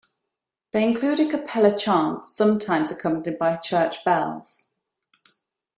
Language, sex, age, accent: English, female, 40-49, England English